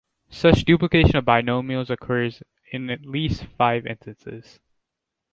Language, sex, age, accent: English, male, under 19, United States English